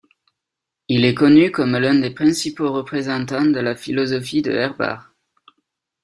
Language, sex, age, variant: French, male, 30-39, Français de métropole